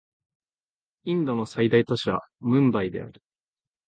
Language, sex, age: Japanese, male, under 19